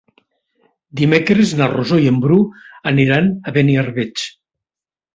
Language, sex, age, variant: Catalan, male, 60-69, Nord-Occidental